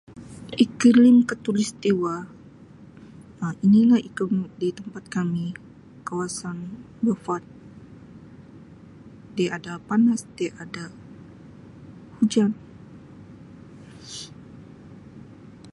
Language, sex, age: Sabah Malay, female, 40-49